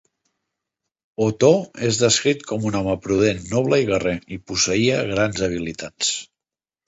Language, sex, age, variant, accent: Catalan, male, 40-49, Central, central